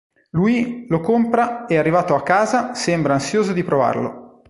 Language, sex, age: Italian, male, 40-49